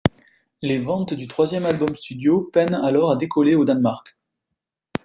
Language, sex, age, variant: French, male, 30-39, Français de métropole